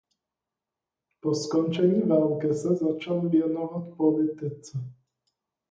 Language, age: Czech, 30-39